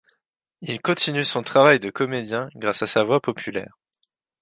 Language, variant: French, Français de métropole